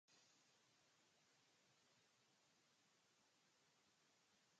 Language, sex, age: Spanish, male, under 19